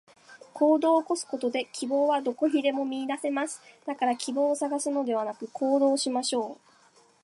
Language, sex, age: Japanese, female, 19-29